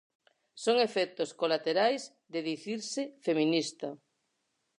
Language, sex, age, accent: Galician, female, 40-49, Normativo (estándar)